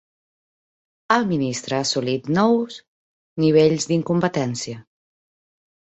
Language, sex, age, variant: Catalan, female, 40-49, Central